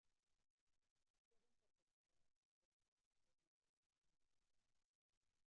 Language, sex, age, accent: Spanish, female, 40-49, América central